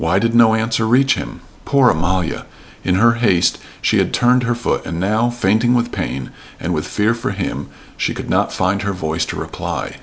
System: none